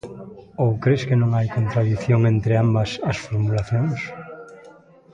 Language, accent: Galician, Atlántico (seseo e gheada)